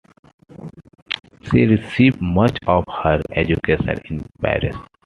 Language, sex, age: English, male, 19-29